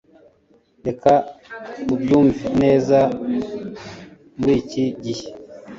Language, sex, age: Kinyarwanda, male, 30-39